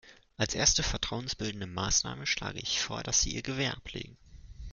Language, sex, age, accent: German, male, 19-29, Deutschland Deutsch